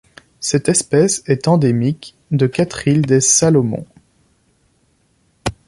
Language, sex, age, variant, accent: French, male, under 19, Français d'Europe, Français de Belgique